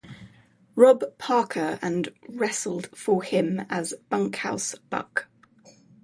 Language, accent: English, England English